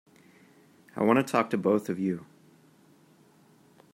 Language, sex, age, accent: English, male, 30-39, United States English